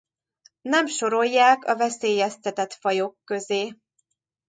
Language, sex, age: Hungarian, female, 30-39